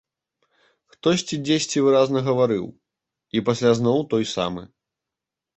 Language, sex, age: Belarusian, male, 19-29